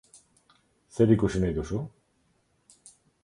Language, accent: Basque, Erdialdekoa edo Nafarra (Gipuzkoa, Nafarroa)